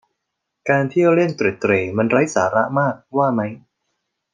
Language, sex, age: Thai, male, 40-49